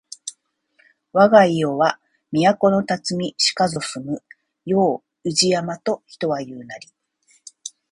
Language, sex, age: Japanese, female, 50-59